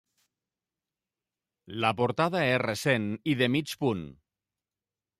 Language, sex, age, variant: Catalan, male, 40-49, Nord-Occidental